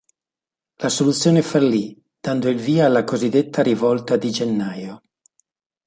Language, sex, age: Italian, male, 60-69